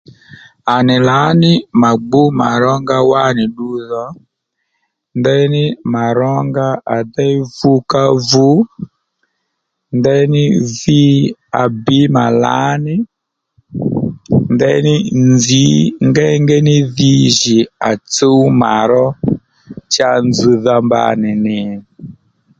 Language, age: Lendu, 40-49